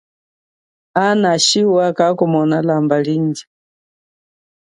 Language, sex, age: Chokwe, female, 40-49